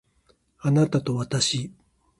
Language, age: Japanese, 50-59